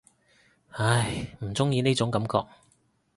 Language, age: Cantonese, 30-39